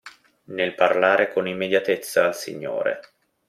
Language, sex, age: Italian, male, 30-39